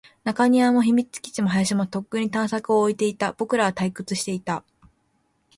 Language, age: Japanese, 19-29